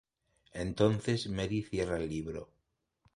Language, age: Spanish, 40-49